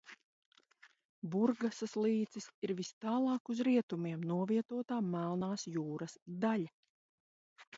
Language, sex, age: Latvian, female, 40-49